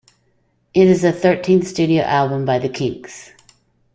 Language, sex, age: English, female, 50-59